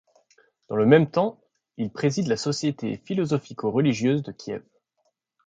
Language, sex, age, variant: French, male, 19-29, Français de métropole